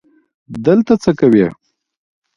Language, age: Pashto, 30-39